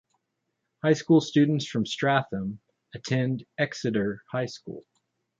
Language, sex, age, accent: English, male, 40-49, United States English